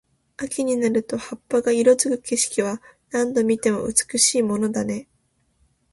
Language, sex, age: Japanese, female, 19-29